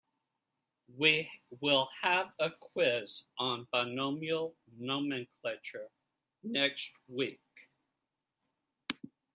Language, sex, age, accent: English, male, 40-49, United States English